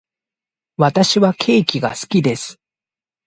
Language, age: Japanese, 19-29